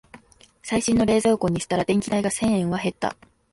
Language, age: Japanese, 19-29